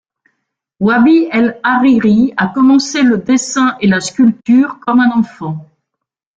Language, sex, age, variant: French, female, 60-69, Français de métropole